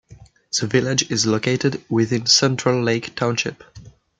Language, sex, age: English, male, 19-29